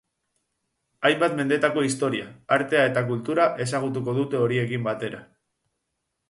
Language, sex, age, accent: Basque, male, 19-29, Mendebalekoa (Araba, Bizkaia, Gipuzkoako mendebaleko herri batzuk)